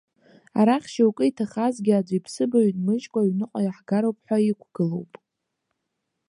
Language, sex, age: Abkhazian, female, under 19